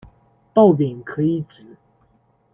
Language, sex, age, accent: Chinese, male, 19-29, 出生地：浙江省